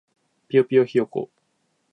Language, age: Japanese, 19-29